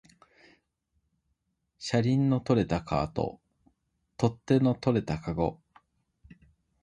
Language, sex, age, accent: Japanese, male, 30-39, 関西弁